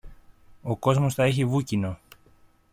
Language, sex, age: Greek, male, 30-39